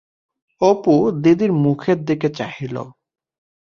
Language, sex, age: Bengali, male, 19-29